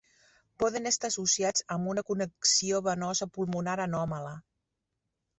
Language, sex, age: Catalan, female, 50-59